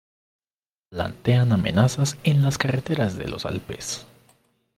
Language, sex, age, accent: Spanish, male, 19-29, Andino-Pacífico: Colombia, Perú, Ecuador, oeste de Bolivia y Venezuela andina